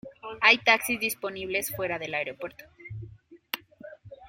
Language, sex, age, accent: Spanish, female, 30-39, México